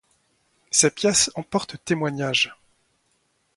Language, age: French, 40-49